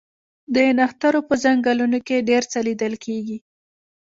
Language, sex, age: Pashto, female, 19-29